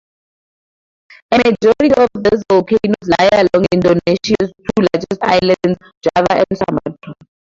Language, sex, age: English, female, 19-29